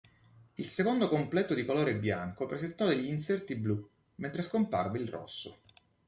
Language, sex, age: Italian, male, 40-49